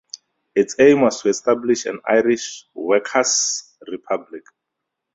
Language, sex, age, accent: English, male, 30-39, Southern African (South Africa, Zimbabwe, Namibia)